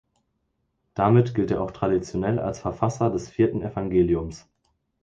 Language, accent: German, Deutschland Deutsch